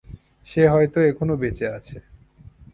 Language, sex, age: Bengali, male, 19-29